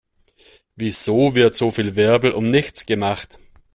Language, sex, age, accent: German, male, 30-39, Österreichisches Deutsch